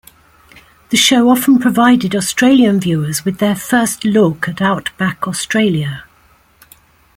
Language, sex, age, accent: English, female, 70-79, England English